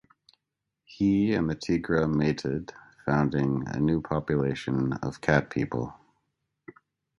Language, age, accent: English, 40-49, United States English